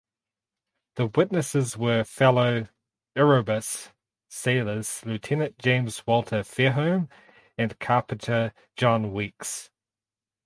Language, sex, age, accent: English, male, 30-39, New Zealand English